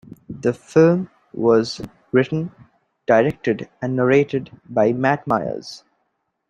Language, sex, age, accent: English, male, under 19, India and South Asia (India, Pakistan, Sri Lanka)